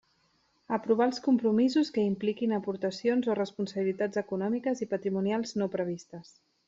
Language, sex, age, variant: Catalan, female, 40-49, Central